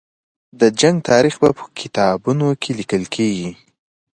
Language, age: Pashto, 19-29